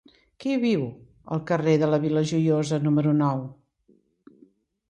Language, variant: Catalan, Central